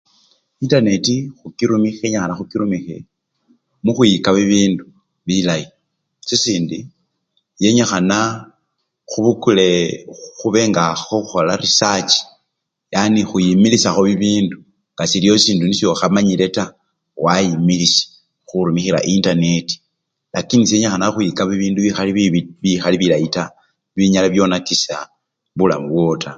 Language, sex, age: Luyia, male, 60-69